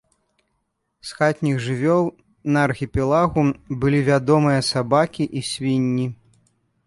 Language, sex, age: Belarusian, male, 30-39